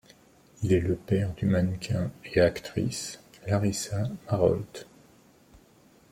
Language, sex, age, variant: French, male, 50-59, Français de métropole